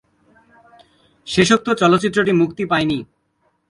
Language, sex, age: Bengali, male, under 19